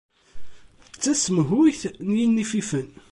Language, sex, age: Kabyle, male, 30-39